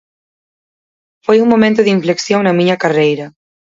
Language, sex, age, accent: Galician, female, 19-29, Oriental (común en zona oriental); Normativo (estándar)